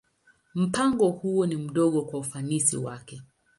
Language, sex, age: Swahili, female, 30-39